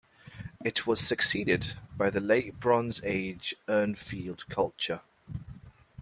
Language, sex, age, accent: English, male, 30-39, England English